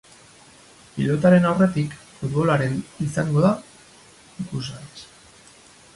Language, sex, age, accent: Basque, male, 30-39, Mendebalekoa (Araba, Bizkaia, Gipuzkoako mendebaleko herri batzuk)